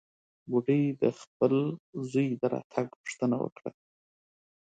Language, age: Pashto, 30-39